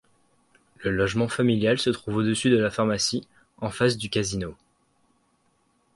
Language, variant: French, Français de métropole